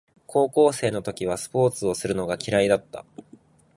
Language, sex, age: Japanese, male, 19-29